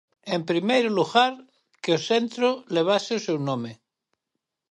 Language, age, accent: Galician, 40-49, Atlántico (seseo e gheada)